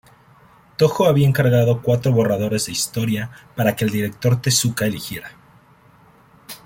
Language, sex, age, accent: Spanish, male, 30-39, México